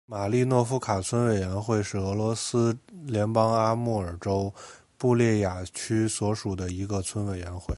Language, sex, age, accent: Chinese, male, 19-29, 出生地：北京市